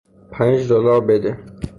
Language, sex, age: Persian, male, 19-29